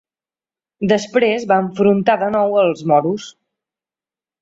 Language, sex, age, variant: Catalan, female, 40-49, Central